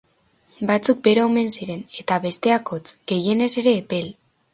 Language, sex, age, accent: Basque, female, under 19, Erdialdekoa edo Nafarra (Gipuzkoa, Nafarroa)